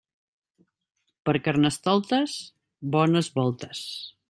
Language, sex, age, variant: Catalan, female, 19-29, Central